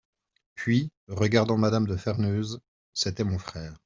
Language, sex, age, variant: French, male, 40-49, Français de métropole